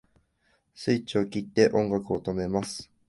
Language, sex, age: Japanese, male, 19-29